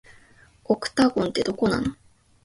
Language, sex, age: Japanese, female, 19-29